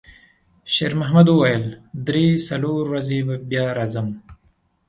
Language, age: Pashto, 19-29